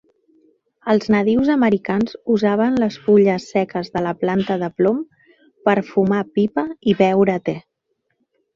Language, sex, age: Catalan, female, 40-49